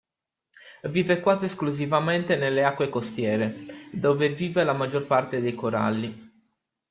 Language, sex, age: Italian, male, 19-29